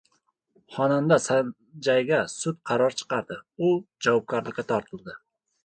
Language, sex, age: Uzbek, male, 19-29